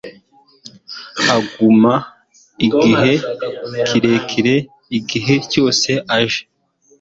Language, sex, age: Kinyarwanda, male, 19-29